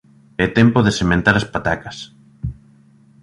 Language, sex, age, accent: Galician, male, 19-29, Normativo (estándar)